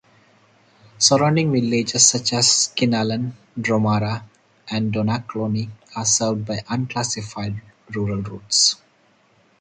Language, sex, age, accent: English, male, 30-39, India and South Asia (India, Pakistan, Sri Lanka); Singaporean English